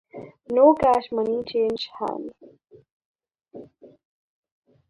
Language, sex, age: English, female, under 19